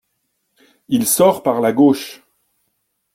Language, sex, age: French, male, 50-59